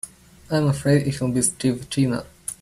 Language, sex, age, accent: English, male, under 19, United States English